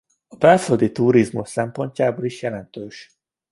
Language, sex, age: Hungarian, male, 19-29